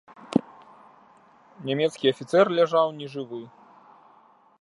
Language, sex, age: Belarusian, male, 19-29